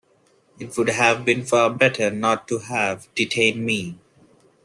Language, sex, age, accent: English, male, 19-29, India and South Asia (India, Pakistan, Sri Lanka)